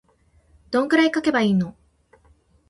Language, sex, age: Japanese, female, 19-29